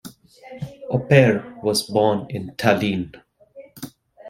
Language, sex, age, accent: English, male, 30-39, India and South Asia (India, Pakistan, Sri Lanka)